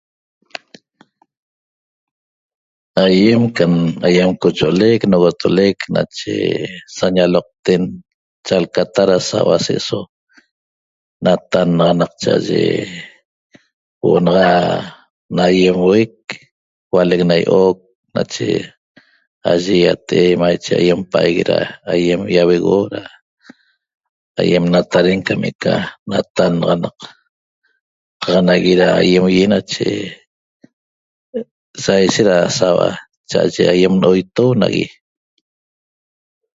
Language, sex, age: Toba, male, 60-69